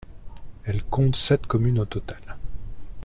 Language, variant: French, Français de métropole